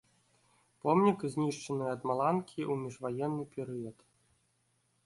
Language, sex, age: Belarusian, male, 19-29